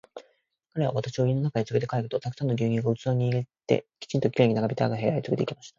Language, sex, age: Japanese, male, 19-29